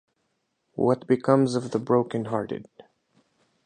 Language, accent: English, United States English